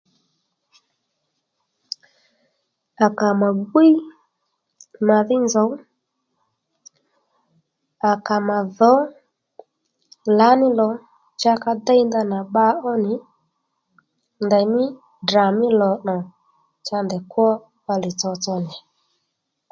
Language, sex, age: Lendu, female, 30-39